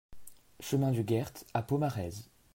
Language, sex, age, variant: French, male, under 19, Français de métropole